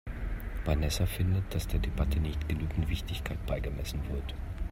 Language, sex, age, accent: German, male, 40-49, Deutschland Deutsch